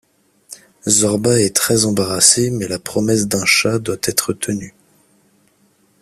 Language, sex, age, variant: French, male, 19-29, Français de métropole